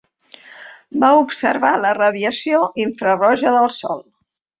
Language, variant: Catalan, Central